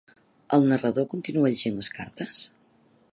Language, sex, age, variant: Catalan, female, 40-49, Central